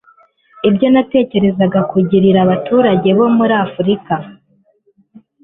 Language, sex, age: Kinyarwanda, female, 19-29